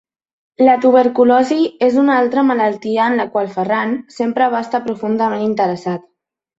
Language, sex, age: Catalan, female, 40-49